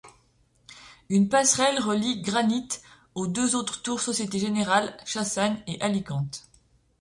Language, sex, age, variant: French, female, 30-39, Français de métropole